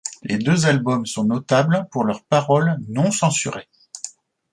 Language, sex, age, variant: French, male, 40-49, Français de métropole